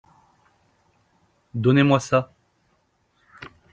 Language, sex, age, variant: French, male, 30-39, Français de métropole